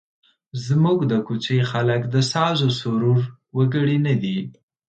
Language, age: Pashto, 19-29